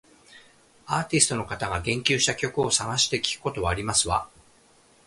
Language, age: Japanese, 40-49